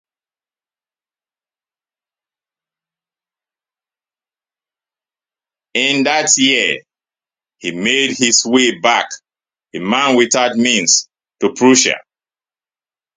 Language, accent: English, United States English; England English